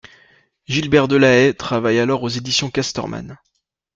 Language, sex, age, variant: French, male, 19-29, Français de métropole